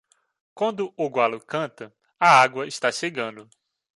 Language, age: Portuguese, 19-29